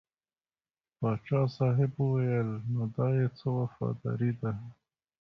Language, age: Pashto, 19-29